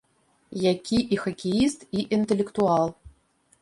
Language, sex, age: Belarusian, female, 40-49